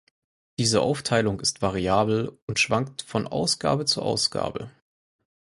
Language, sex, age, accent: German, male, 19-29, Deutschland Deutsch